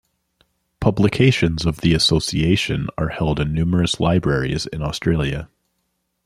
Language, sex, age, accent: English, male, 30-39, United States English